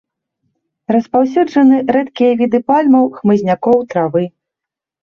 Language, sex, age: Belarusian, female, 30-39